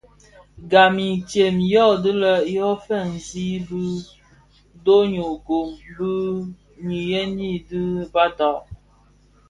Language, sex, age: Bafia, female, 30-39